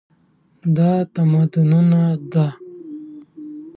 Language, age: Pashto, 19-29